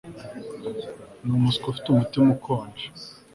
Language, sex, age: Kinyarwanda, male, 19-29